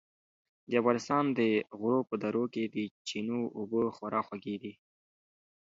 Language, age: Pashto, 19-29